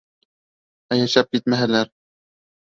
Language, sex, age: Bashkir, male, 19-29